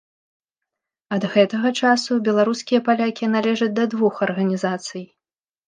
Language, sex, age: Belarusian, female, 19-29